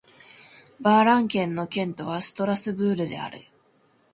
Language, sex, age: Japanese, female, under 19